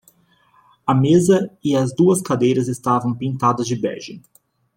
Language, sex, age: Portuguese, male, 19-29